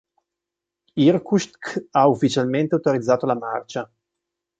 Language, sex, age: Italian, male, 50-59